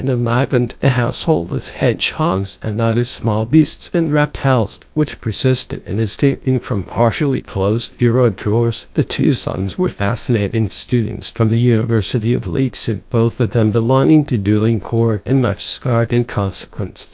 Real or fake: fake